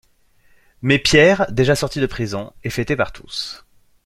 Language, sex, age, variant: French, male, 30-39, Français de métropole